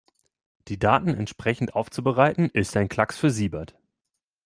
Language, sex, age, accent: German, male, 30-39, Deutschland Deutsch